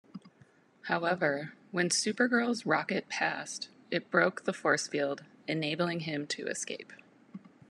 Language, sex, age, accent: English, female, 30-39, United States English